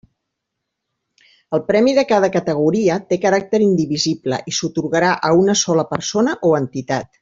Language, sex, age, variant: Catalan, female, 50-59, Central